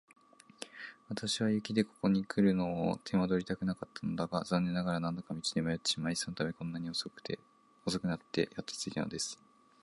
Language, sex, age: Japanese, male, 19-29